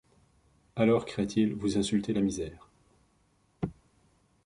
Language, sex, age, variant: French, male, 40-49, Français de métropole